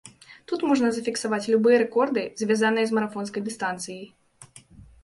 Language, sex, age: Belarusian, female, 19-29